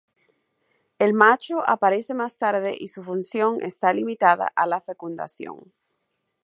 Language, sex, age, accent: Spanish, male, under 19, Caribe: Cuba, Venezuela, Puerto Rico, República Dominicana, Panamá, Colombia caribeña, México caribeño, Costa del golfo de México